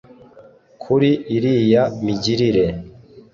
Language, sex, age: Kinyarwanda, male, 19-29